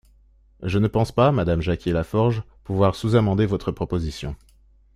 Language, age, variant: French, 19-29, Français de métropole